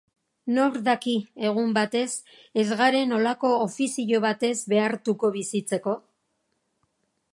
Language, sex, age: Basque, female, 60-69